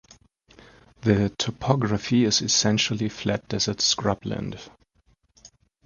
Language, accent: English, United States English